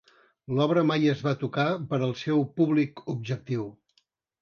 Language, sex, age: Catalan, male, 70-79